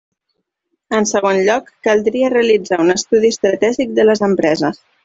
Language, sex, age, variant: Catalan, female, 19-29, Central